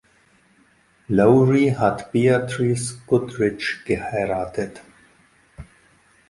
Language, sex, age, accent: German, male, 50-59, Deutschland Deutsch